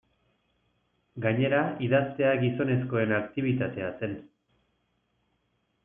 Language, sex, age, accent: Basque, male, 30-39, Erdialdekoa edo Nafarra (Gipuzkoa, Nafarroa)